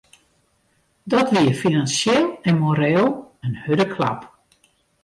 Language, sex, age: Western Frisian, female, 60-69